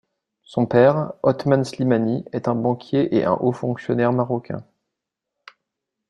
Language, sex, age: French, male, 30-39